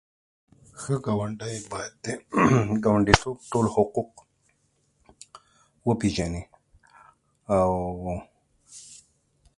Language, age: Pashto, 30-39